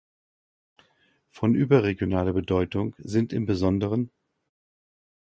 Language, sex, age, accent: German, male, 50-59, Deutschland Deutsch